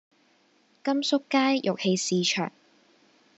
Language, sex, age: Cantonese, female, 19-29